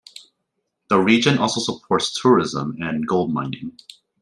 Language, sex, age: English, male, 19-29